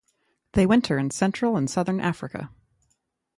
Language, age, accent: English, 30-39, United States English